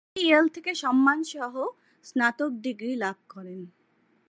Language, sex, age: Bengali, male, 30-39